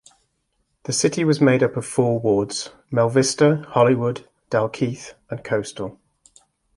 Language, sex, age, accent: English, male, 40-49, England English